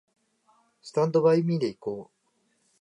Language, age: Japanese, 30-39